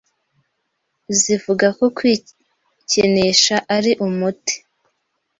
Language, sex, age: Kinyarwanda, female, 19-29